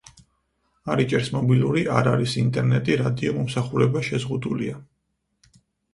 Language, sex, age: Georgian, male, 30-39